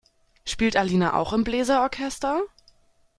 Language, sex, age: German, female, 19-29